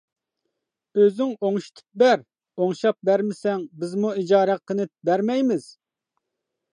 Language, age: Uyghur, 40-49